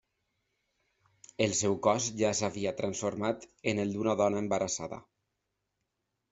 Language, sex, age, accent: Catalan, male, 30-39, valencià